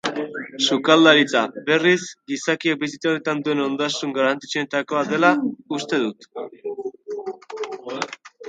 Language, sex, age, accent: Basque, male, 19-29, Erdialdekoa edo Nafarra (Gipuzkoa, Nafarroa)